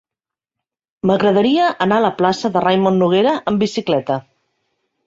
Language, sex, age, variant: Catalan, female, 50-59, Central